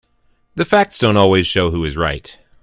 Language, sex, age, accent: English, male, 40-49, United States English